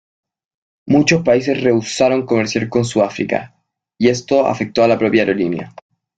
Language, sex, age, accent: Spanish, male, 19-29, Chileno: Chile, Cuyo